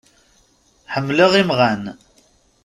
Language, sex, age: Kabyle, male, 30-39